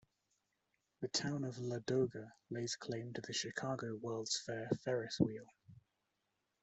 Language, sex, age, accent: English, male, 19-29, England English